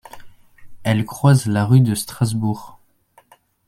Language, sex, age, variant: French, male, under 19, Français de métropole